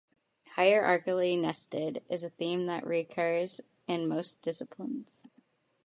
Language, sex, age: English, female, under 19